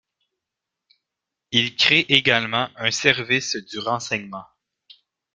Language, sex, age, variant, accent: French, male, 30-39, Français d'Amérique du Nord, Français du Canada